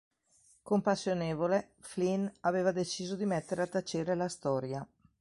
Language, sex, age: Italian, female, 60-69